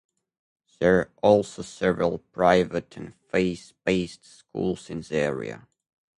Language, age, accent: English, under 19, United States English